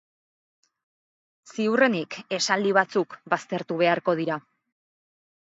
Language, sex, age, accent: Basque, female, 19-29, Erdialdekoa edo Nafarra (Gipuzkoa, Nafarroa)